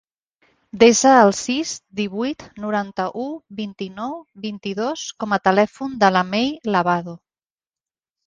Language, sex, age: Catalan, female, 40-49